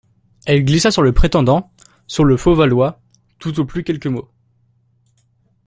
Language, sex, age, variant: French, male, under 19, Français de métropole